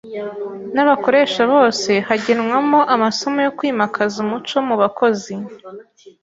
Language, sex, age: Kinyarwanda, female, 19-29